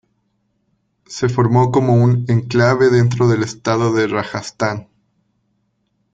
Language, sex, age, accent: Spanish, male, 30-39, México